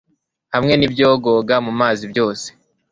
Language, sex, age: Kinyarwanda, male, 30-39